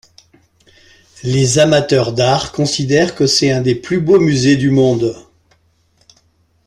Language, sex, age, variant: French, male, 70-79, Français de métropole